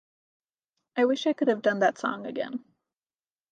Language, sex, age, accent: English, female, 19-29, United States English